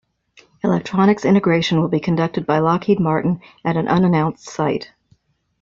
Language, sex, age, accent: English, female, 50-59, United States English